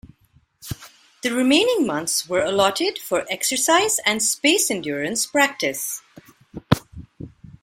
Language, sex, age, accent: English, female, 30-39, India and South Asia (India, Pakistan, Sri Lanka)